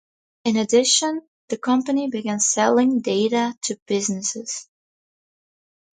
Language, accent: English, United States English